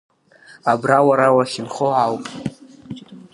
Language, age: Abkhazian, under 19